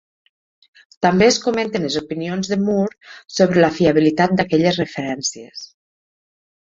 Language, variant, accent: Catalan, Nord-Occidental, Tortosí